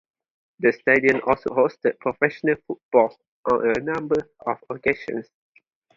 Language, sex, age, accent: English, male, 19-29, Malaysian English